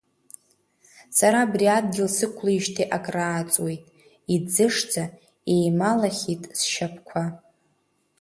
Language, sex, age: Abkhazian, female, under 19